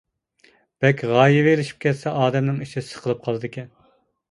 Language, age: Uyghur, 40-49